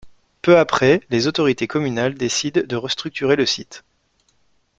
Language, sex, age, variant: French, male, 30-39, Français de métropole